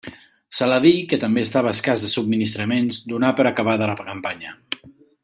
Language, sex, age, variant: Catalan, male, 50-59, Central